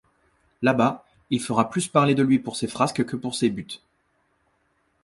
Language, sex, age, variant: French, male, 19-29, Français de métropole